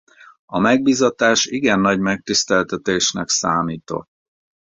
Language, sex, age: Hungarian, male, 40-49